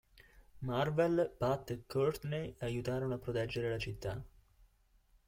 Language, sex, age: Italian, male, 19-29